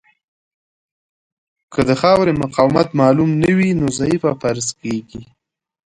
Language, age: Pashto, 19-29